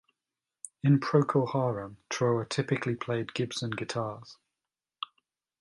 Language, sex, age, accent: English, male, 40-49, England English